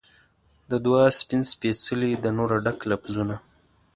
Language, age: Pashto, 19-29